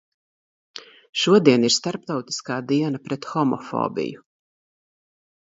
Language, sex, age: Latvian, female, 60-69